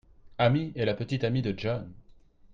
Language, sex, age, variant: French, male, 30-39, Français de métropole